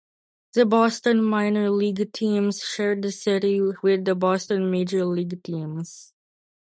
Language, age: English, under 19